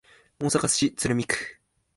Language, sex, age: Japanese, male, 19-29